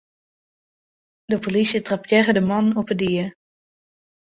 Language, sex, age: Western Frisian, female, under 19